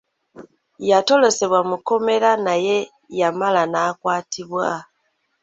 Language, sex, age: Ganda, female, 19-29